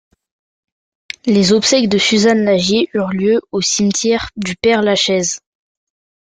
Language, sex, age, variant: French, male, under 19, Français de métropole